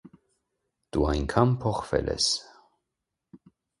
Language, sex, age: Armenian, male, 30-39